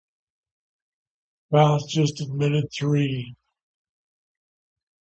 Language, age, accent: English, 60-69, United States English